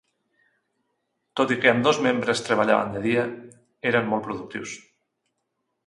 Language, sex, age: Catalan, male, 40-49